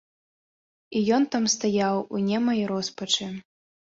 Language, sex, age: Belarusian, female, 19-29